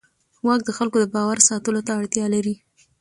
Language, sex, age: Pashto, female, 19-29